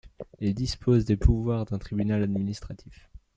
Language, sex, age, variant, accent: French, male, under 19, Français d'Europe, Français de Belgique